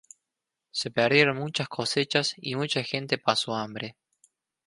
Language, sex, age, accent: Spanish, male, 19-29, Rioplatense: Argentina, Uruguay, este de Bolivia, Paraguay